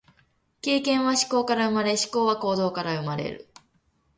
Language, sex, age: Japanese, female, 19-29